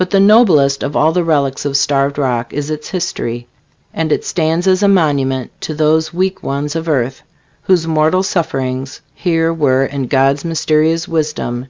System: none